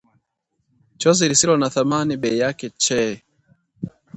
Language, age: Swahili, 19-29